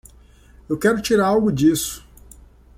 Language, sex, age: Portuguese, male, 19-29